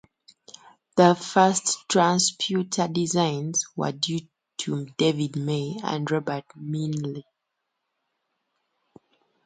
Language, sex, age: English, female, 30-39